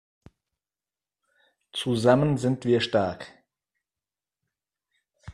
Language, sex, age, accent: German, male, 50-59, Deutschland Deutsch